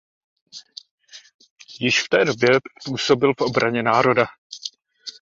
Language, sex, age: Czech, male, 30-39